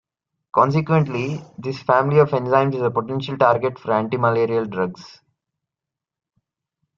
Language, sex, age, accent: English, male, 19-29, India and South Asia (India, Pakistan, Sri Lanka)